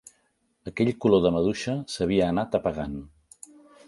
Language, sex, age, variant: Catalan, male, 50-59, Central